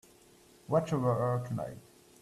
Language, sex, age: English, male, 19-29